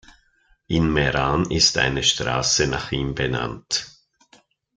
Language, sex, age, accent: German, male, 60-69, Schweizerdeutsch